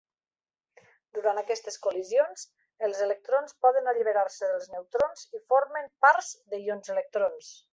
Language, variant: Catalan, Nord-Occidental